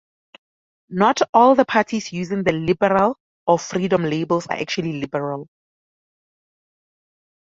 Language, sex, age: English, female, 19-29